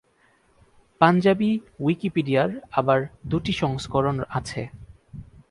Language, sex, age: Bengali, male, 19-29